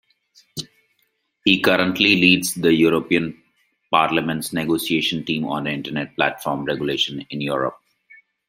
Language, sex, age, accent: English, male, 30-39, India and South Asia (India, Pakistan, Sri Lanka)